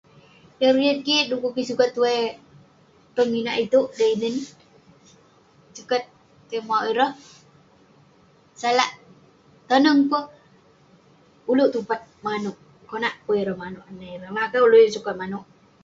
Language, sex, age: Western Penan, female, under 19